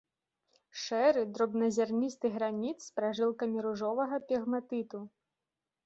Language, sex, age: Belarusian, female, 19-29